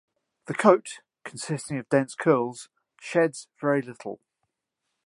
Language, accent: English, England English